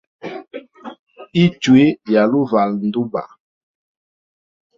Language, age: Hemba, 40-49